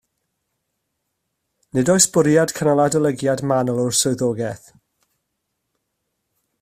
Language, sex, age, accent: Welsh, male, 30-39, Y Deyrnas Unedig Cymraeg